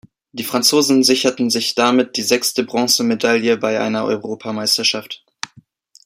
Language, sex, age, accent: German, male, under 19, Deutschland Deutsch